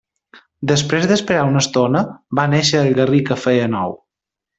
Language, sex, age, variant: Catalan, male, 30-39, Balear